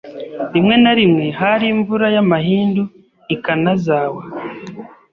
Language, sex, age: Kinyarwanda, male, 19-29